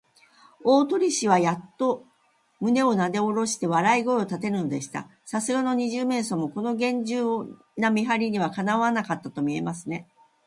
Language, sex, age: Japanese, female, 60-69